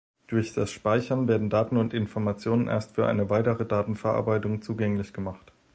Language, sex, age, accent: German, male, 19-29, Deutschland Deutsch